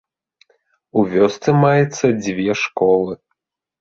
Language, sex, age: Belarusian, male, 30-39